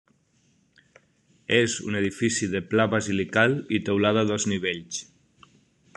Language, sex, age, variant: Catalan, male, 30-39, Nord-Occidental